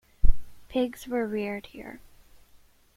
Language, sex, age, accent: English, female, 19-29, United States English